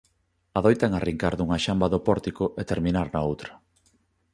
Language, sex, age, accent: Galician, male, 30-39, Normativo (estándar)